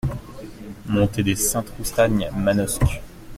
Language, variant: French, Français de métropole